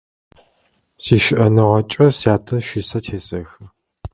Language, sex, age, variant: Adyghe, male, 30-39, Адыгабзэ (Кирил, пстэумэ зэдыряе)